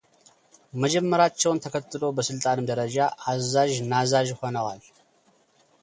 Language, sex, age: Amharic, male, 30-39